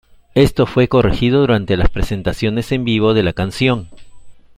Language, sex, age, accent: Spanish, male, 50-59, Andino-Pacífico: Colombia, Perú, Ecuador, oeste de Bolivia y Venezuela andina